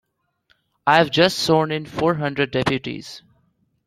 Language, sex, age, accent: English, male, under 19, India and South Asia (India, Pakistan, Sri Lanka)